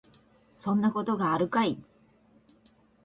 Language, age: Japanese, 40-49